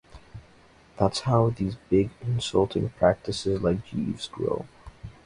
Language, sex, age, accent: English, male, under 19, United States English